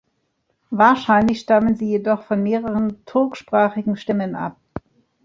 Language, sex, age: German, female, 40-49